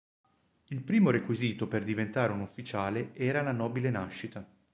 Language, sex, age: Italian, male, 40-49